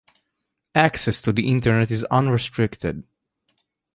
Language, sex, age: English, male, 19-29